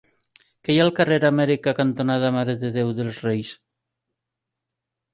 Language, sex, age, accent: Catalan, female, 40-49, valencià